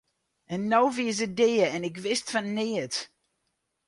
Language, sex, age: Western Frisian, female, 60-69